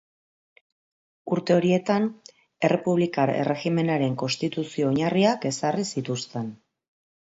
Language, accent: Basque, Mendebalekoa (Araba, Bizkaia, Gipuzkoako mendebaleko herri batzuk)